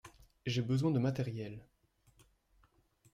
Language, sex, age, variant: French, male, 19-29, Français de métropole